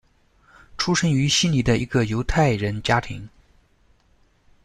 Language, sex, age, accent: Chinese, male, 30-39, 出生地：江苏省